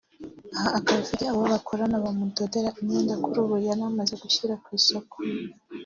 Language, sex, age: Kinyarwanda, female, under 19